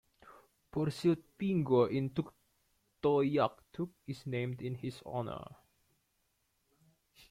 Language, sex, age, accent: English, male, 19-29, Australian English